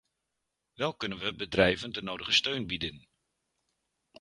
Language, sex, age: Dutch, male, 40-49